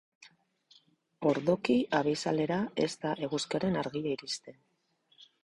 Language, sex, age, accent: Basque, female, 40-49, Mendebalekoa (Araba, Bizkaia, Gipuzkoako mendebaleko herri batzuk)